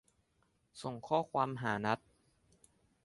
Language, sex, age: Thai, male, under 19